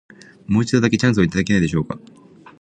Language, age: Japanese, 19-29